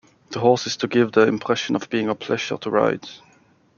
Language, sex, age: English, male, 30-39